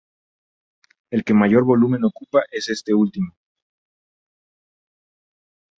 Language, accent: Spanish, México